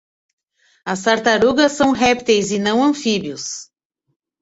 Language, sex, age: Portuguese, female, 50-59